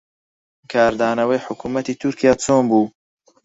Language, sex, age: Central Kurdish, male, 19-29